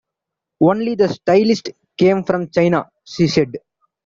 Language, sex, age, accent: English, male, 19-29, India and South Asia (India, Pakistan, Sri Lanka)